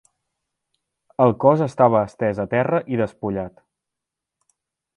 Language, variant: Catalan, Central